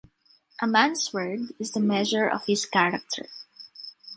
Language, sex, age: English, female, 19-29